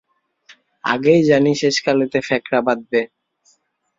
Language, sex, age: Bengali, male, 19-29